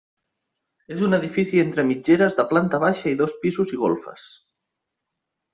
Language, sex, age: Catalan, male, 30-39